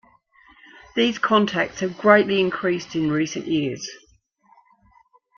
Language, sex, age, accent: English, female, 60-69, Australian English